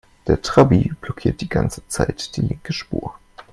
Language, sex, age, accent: German, male, 19-29, Deutschland Deutsch